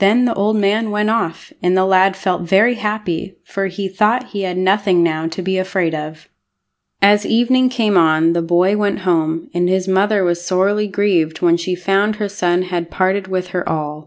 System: none